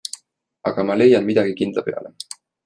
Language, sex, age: Estonian, male, 19-29